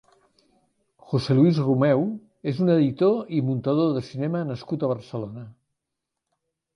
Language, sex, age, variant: Catalan, male, 70-79, Central